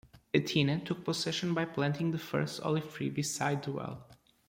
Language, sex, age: English, male, 19-29